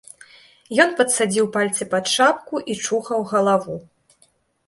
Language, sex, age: Belarusian, female, 19-29